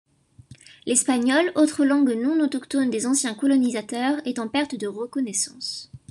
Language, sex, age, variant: French, female, under 19, Français de métropole